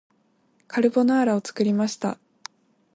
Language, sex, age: Japanese, female, 19-29